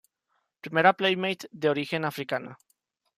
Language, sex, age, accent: Spanish, male, under 19, México